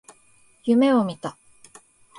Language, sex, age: Japanese, female, 19-29